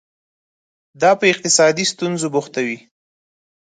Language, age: Pashto, 30-39